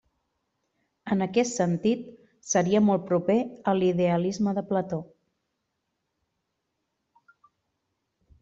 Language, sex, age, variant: Catalan, female, 30-39, Nord-Occidental